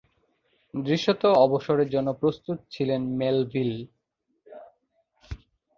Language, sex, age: Bengali, male, 19-29